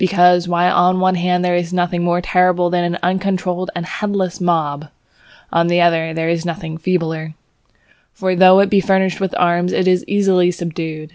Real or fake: real